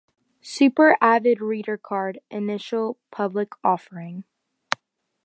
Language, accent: English, United States English